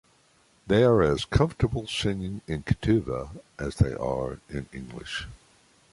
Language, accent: English, United States English